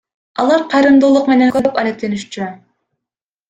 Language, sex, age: Kyrgyz, female, 19-29